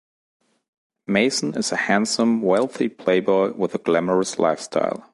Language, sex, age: English, male, 40-49